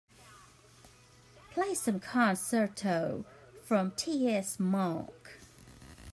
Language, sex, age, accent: English, female, 30-39, United States English